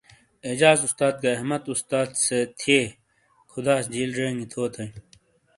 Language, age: Shina, 30-39